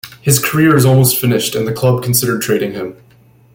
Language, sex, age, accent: English, male, 19-29, United States English